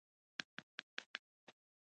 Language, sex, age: Pashto, female, 19-29